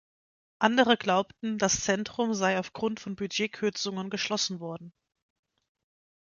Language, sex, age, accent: German, female, 19-29, Deutschland Deutsch